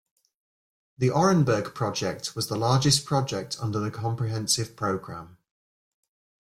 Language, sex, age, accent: English, male, 30-39, England English